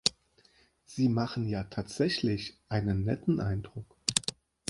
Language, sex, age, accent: German, male, 40-49, Deutschland Deutsch